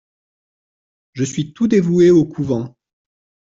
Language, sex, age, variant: French, male, 30-39, Français de métropole